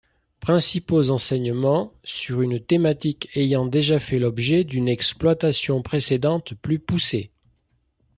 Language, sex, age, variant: French, male, 50-59, Français de métropole